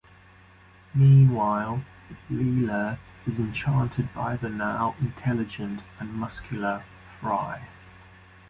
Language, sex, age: English, male, 30-39